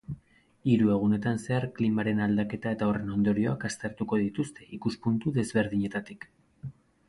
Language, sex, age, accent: Basque, male, 30-39, Mendebalekoa (Araba, Bizkaia, Gipuzkoako mendebaleko herri batzuk)